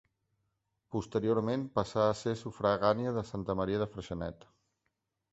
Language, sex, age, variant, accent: Catalan, male, 40-49, Central, gironí